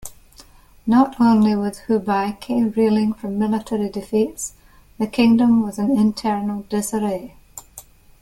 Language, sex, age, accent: English, female, 50-59, Scottish English